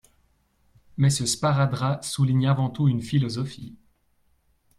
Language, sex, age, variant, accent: French, male, 30-39, Français d'Europe, Français de Suisse